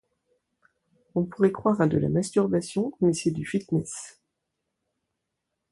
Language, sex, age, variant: French, female, 40-49, Français de métropole